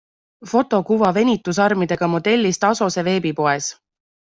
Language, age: Estonian, 19-29